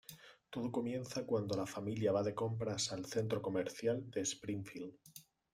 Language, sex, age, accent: Spanish, male, 30-39, España: Sur peninsular (Andalucia, Extremadura, Murcia)